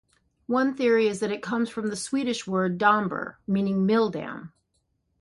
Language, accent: English, United States English